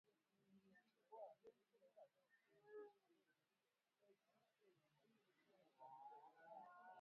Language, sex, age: Swahili, female, 19-29